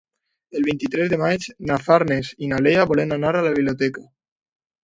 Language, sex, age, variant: Catalan, male, under 19, Alacantí